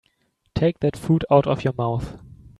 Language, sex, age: English, male, 19-29